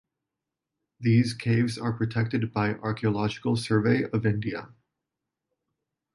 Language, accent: English, United States English